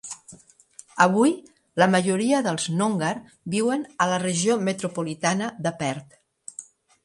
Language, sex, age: Catalan, female, 60-69